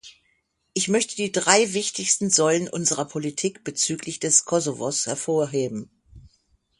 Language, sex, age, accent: German, female, 50-59, Deutschland Deutsch